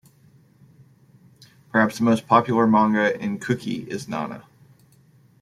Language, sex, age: English, male, 30-39